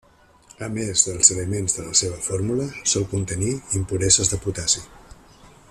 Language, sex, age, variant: Catalan, male, 50-59, Central